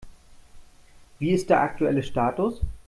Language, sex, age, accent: German, male, 30-39, Deutschland Deutsch